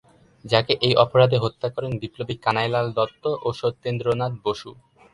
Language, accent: Bengali, Bangladeshi